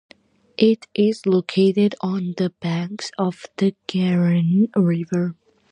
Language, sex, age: English, female, under 19